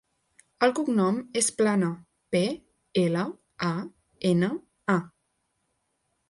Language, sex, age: Catalan, female, 19-29